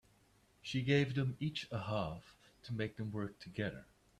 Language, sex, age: English, male, 19-29